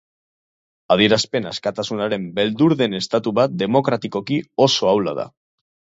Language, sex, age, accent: Basque, male, 30-39, Mendebalekoa (Araba, Bizkaia, Gipuzkoako mendebaleko herri batzuk)